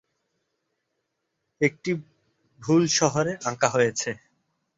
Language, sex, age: Bengali, male, 30-39